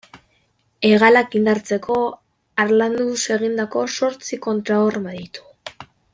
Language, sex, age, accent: Basque, female, 19-29, Mendebalekoa (Araba, Bizkaia, Gipuzkoako mendebaleko herri batzuk)